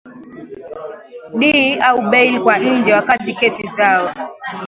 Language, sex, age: Swahili, female, 19-29